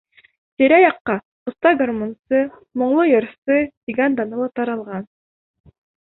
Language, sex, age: Bashkir, female, 19-29